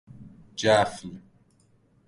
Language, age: Persian, 19-29